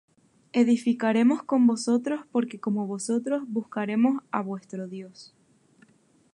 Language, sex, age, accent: Spanish, female, 19-29, España: Islas Canarias